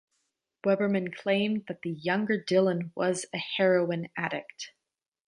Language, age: English, under 19